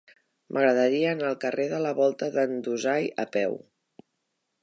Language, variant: Catalan, Central